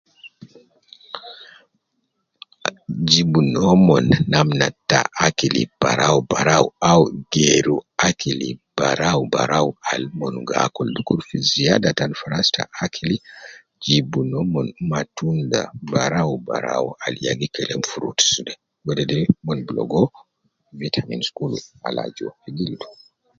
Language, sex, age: Nubi, male, 50-59